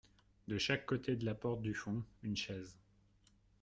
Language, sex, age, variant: French, male, 30-39, Français de métropole